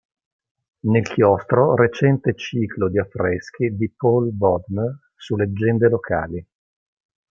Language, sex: Italian, male